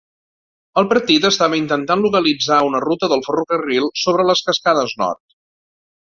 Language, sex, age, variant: Catalan, male, 50-59, Central